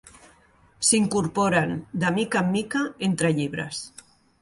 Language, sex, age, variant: Catalan, female, 40-49, Central